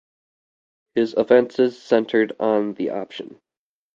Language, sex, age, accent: English, male, 19-29, United States English